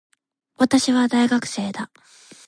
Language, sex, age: Japanese, female, 19-29